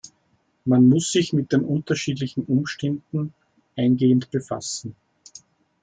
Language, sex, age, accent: German, male, 40-49, Österreichisches Deutsch